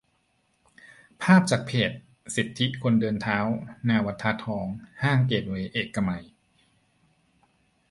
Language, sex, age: Thai, male, 40-49